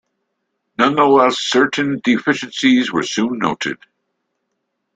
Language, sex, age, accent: English, male, 60-69, United States English